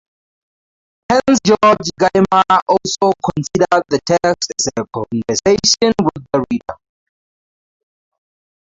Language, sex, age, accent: English, male, 19-29, Southern African (South Africa, Zimbabwe, Namibia)